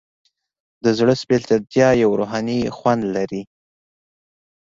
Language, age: Pashto, 19-29